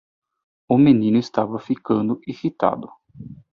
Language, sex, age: Portuguese, male, 19-29